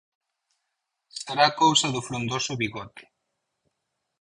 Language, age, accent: Galician, 30-39, Normativo (estándar)